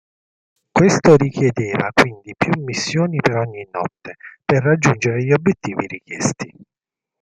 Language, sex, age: Italian, male, 40-49